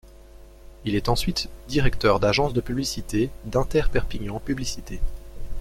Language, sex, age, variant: French, male, 19-29, Français de métropole